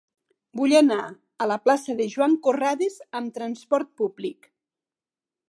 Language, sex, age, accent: Catalan, female, 60-69, occidental